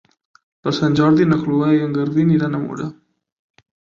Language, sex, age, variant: Catalan, male, 19-29, Central